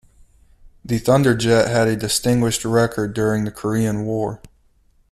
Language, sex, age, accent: English, male, 19-29, United States English